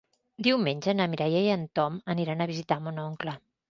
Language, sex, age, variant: Catalan, female, 50-59, Central